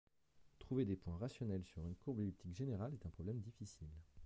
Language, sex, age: French, male, 30-39